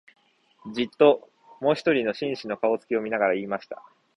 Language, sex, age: Japanese, male, 19-29